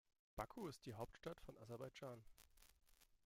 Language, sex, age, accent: German, male, 30-39, Deutschland Deutsch